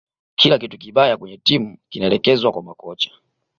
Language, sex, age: Swahili, male, 19-29